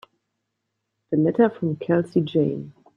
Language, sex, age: English, female, 40-49